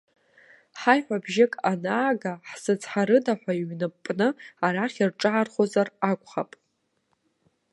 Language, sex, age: Abkhazian, female, 19-29